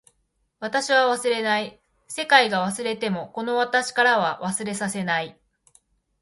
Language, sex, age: Japanese, female, 40-49